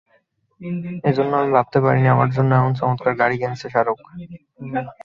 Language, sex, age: Bengali, male, 19-29